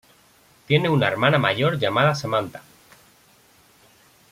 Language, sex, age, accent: Spanish, male, 19-29, España: Centro-Sur peninsular (Madrid, Toledo, Castilla-La Mancha)